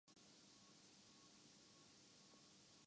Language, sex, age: Urdu, male, 19-29